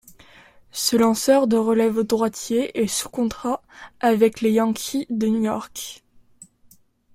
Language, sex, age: French, female, 19-29